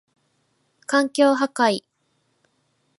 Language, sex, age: Japanese, female, 19-29